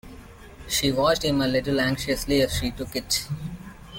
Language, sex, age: English, male, under 19